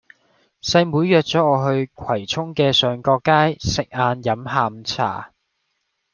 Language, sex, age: Cantonese, male, 19-29